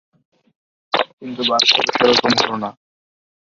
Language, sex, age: Bengali, male, 19-29